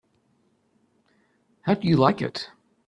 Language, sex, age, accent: English, male, 40-49, United States English